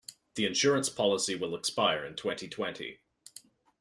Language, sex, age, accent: English, male, 19-29, Canadian English